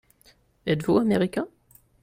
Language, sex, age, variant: French, male, 19-29, Français de métropole